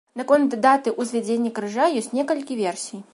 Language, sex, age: Belarusian, female, 19-29